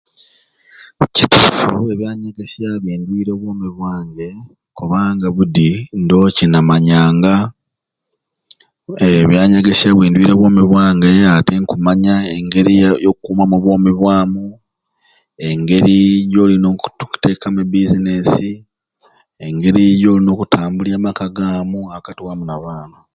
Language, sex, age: Ruuli, male, 30-39